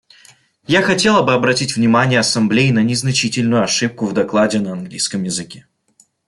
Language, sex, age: Russian, male, 19-29